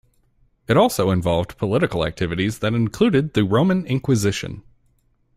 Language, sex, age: English, male, 30-39